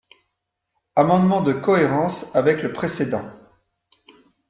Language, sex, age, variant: French, male, 40-49, Français de métropole